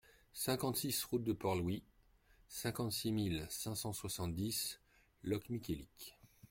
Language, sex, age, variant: French, male, 40-49, Français de métropole